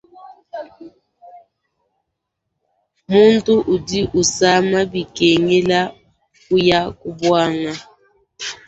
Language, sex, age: Luba-Lulua, female, 19-29